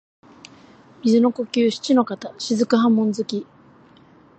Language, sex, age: Japanese, female, under 19